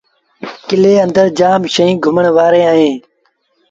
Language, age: Sindhi Bhil, under 19